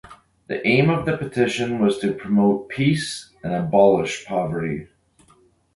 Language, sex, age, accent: English, male, 40-49, Canadian English